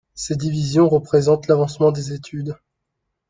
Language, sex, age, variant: French, male, 19-29, Français de métropole